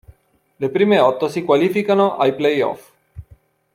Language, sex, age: Italian, male, 40-49